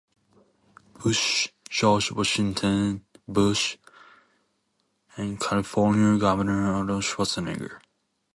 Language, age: English, 19-29